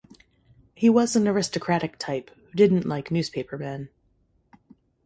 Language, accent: English, United States English